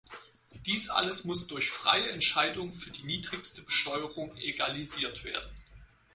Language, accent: German, Deutschland Deutsch